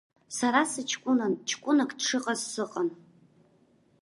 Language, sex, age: Abkhazian, female, under 19